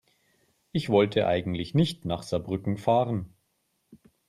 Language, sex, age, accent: German, male, 40-49, Deutschland Deutsch